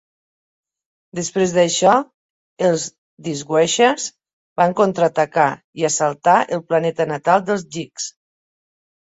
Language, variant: Catalan, Nord-Occidental